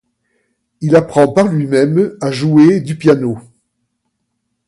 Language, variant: French, Français de métropole